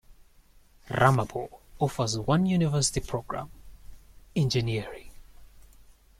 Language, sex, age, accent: English, male, 19-29, England English